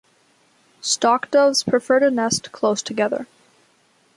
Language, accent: English, Canadian English